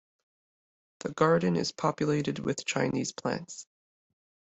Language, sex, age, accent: English, male, 19-29, United States English